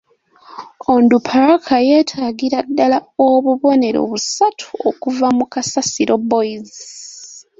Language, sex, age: Ganda, female, 19-29